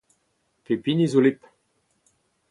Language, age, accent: Breton, 70-79, Leoneg